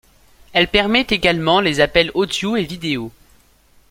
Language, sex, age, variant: French, male, under 19, Français de métropole